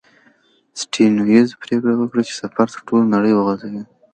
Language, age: Pashto, under 19